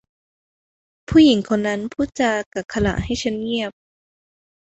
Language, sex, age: Thai, female, under 19